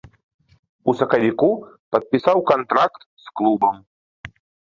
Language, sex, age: Belarusian, male, 30-39